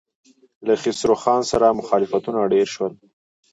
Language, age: Pashto, 19-29